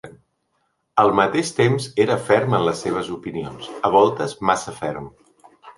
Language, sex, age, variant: Catalan, male, 50-59, Central